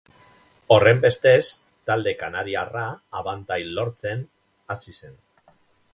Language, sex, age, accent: Basque, male, 50-59, Mendebalekoa (Araba, Bizkaia, Gipuzkoako mendebaleko herri batzuk)